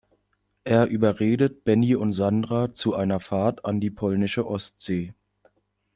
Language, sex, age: German, male, 19-29